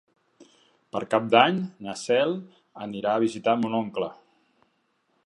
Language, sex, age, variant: Catalan, male, 50-59, Central